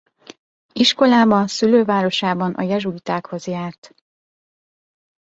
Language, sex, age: Hungarian, female, 19-29